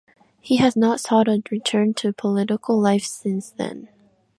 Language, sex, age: English, female, 19-29